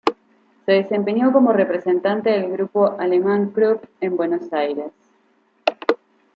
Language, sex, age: Spanish, female, 19-29